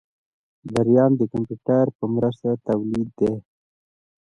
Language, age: Pashto, 19-29